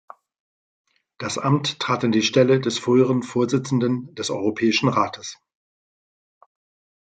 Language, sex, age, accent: German, male, 50-59, Deutschland Deutsch